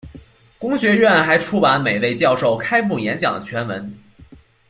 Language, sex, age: Chinese, male, under 19